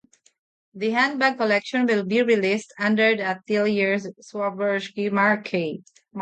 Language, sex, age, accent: English, female, 19-29, Filipino